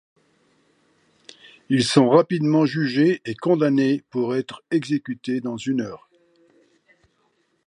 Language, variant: French, Français de métropole